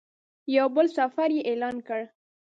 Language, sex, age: Pashto, female, 19-29